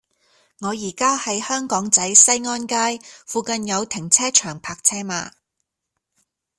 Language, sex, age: Cantonese, female, 40-49